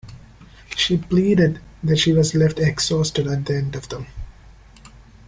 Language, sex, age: English, male, 19-29